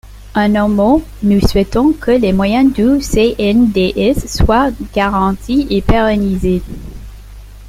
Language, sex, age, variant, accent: French, female, 19-29, Français d'Amérique du Nord, Français des États-Unis